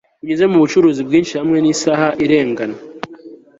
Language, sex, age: Kinyarwanda, male, 19-29